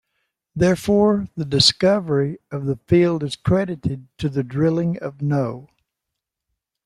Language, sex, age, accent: English, male, 90+, United States English